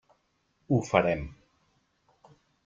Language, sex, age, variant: Catalan, male, 40-49, Central